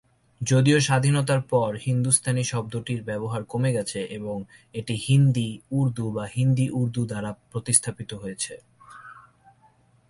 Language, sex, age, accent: Bengali, male, 19-29, Native